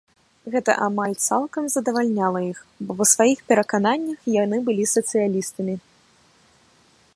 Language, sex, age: Belarusian, female, 19-29